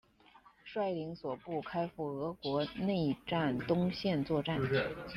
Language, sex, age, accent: Chinese, female, 30-39, 出生地：河北省